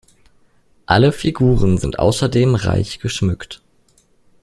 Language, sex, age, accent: German, male, under 19, Deutschland Deutsch